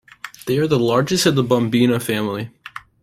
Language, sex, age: English, male, under 19